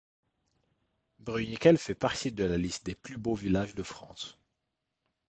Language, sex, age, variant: French, male, 19-29, Français de métropole